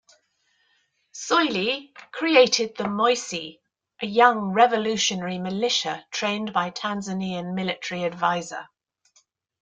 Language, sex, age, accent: English, female, 60-69, England English